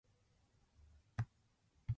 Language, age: Japanese, 19-29